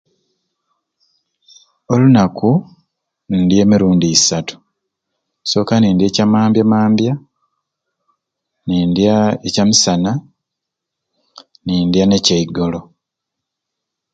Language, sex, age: Ruuli, male, 40-49